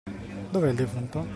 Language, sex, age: Italian, male, 40-49